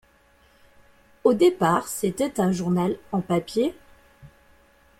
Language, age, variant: French, 40-49, Français de métropole